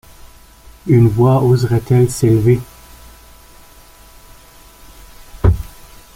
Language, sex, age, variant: French, male, 30-39, Français de métropole